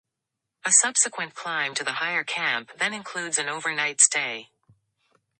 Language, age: English, under 19